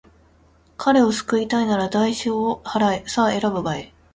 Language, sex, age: Japanese, female, 19-29